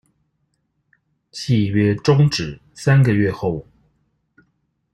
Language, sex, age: Chinese, male, 30-39